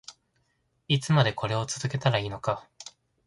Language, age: Japanese, 19-29